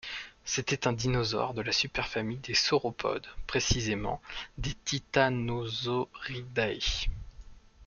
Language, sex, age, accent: French, male, 30-39, Français de l'ouest de la France